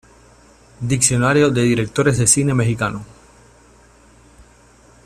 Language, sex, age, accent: Spanish, male, 30-39, Caribe: Cuba, Venezuela, Puerto Rico, República Dominicana, Panamá, Colombia caribeña, México caribeño, Costa del golfo de México